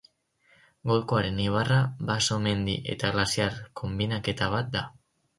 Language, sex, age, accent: Basque, male, under 19, Mendebalekoa (Araba, Bizkaia, Gipuzkoako mendebaleko herri batzuk)